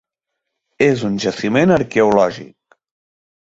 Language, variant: Catalan, Central